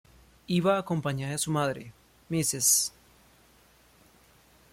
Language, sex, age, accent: Spanish, male, 30-39, Andino-Pacífico: Colombia, Perú, Ecuador, oeste de Bolivia y Venezuela andina